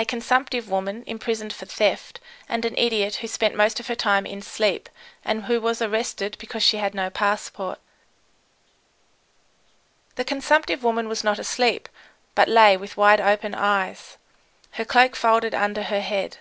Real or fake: real